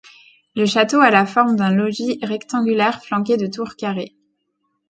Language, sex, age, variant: French, female, 30-39, Français de métropole